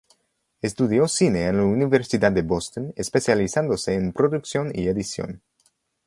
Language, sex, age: Spanish, male, 19-29